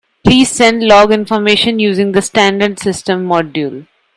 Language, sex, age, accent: English, female, 19-29, India and South Asia (India, Pakistan, Sri Lanka)